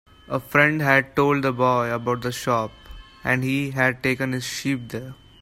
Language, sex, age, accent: English, male, 19-29, India and South Asia (India, Pakistan, Sri Lanka)